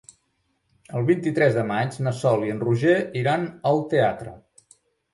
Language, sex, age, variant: Catalan, male, 40-49, Central